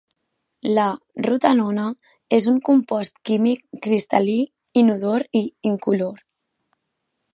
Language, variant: Catalan, Central